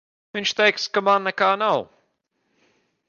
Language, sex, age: Latvian, male, 30-39